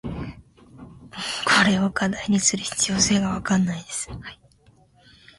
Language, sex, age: Japanese, female, 19-29